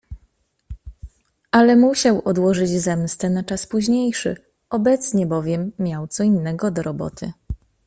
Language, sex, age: Polish, female, 30-39